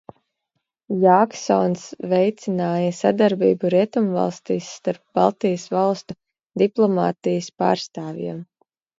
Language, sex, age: Latvian, female, 30-39